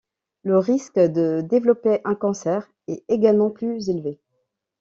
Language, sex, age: French, female, 30-39